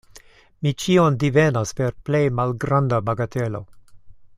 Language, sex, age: Esperanto, male, 70-79